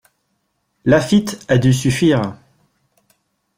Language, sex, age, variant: French, male, 40-49, Français de métropole